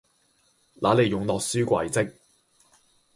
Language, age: Cantonese, 19-29